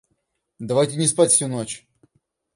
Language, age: Russian, 19-29